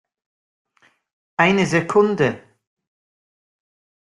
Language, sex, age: German, male, 40-49